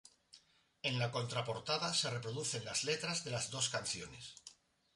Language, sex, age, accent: Spanish, male, 60-69, España: Sur peninsular (Andalucia, Extremadura, Murcia)